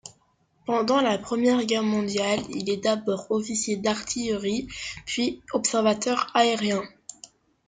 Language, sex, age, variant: French, female, 19-29, Français de métropole